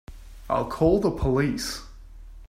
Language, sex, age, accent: English, male, 19-29, Australian English